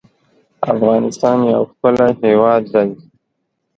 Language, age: Pashto, 19-29